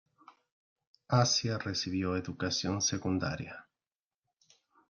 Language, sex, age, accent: Spanish, male, 40-49, México